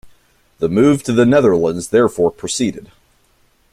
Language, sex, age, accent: English, male, 30-39, United States English